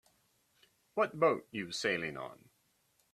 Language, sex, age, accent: English, male, 70-79, United States English